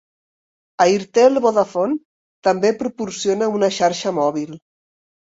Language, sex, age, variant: Catalan, female, 50-59, Central